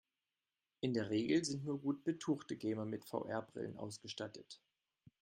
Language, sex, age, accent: German, male, 40-49, Deutschland Deutsch